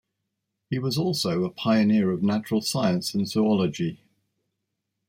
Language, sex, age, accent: English, male, 60-69, England English